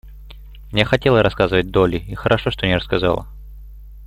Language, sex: Russian, male